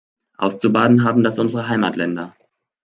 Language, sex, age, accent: German, male, 19-29, Deutschland Deutsch